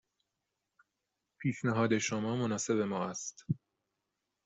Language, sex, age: Persian, male, 30-39